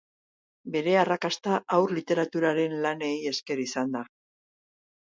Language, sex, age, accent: Basque, female, 60-69, Erdialdekoa edo Nafarra (Gipuzkoa, Nafarroa)